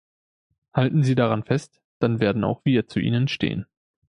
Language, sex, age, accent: German, male, 19-29, Deutschland Deutsch